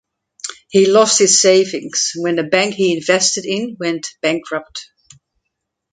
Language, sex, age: English, female, 50-59